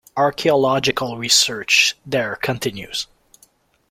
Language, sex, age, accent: English, male, 30-39, Canadian English